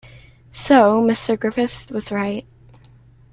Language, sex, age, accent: English, female, under 19, United States English